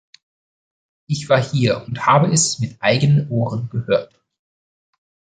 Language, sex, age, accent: German, male, 30-39, Österreichisches Deutsch